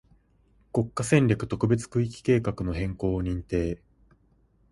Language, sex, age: Japanese, male, 19-29